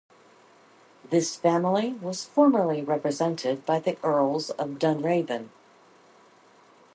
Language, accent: English, United States English